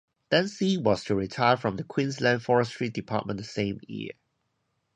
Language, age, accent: English, 30-39, Hong Kong English